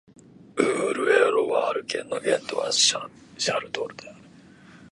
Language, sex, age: Japanese, male, 19-29